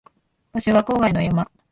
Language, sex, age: Japanese, female, 19-29